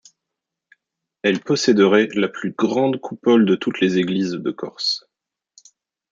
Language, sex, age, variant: French, male, 30-39, Français de métropole